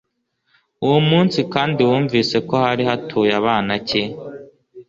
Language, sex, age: Kinyarwanda, male, 19-29